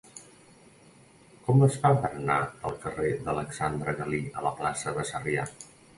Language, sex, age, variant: Catalan, male, 40-49, Nord-Occidental